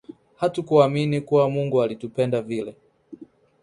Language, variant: Swahili, Kiswahili Sanifu (EA)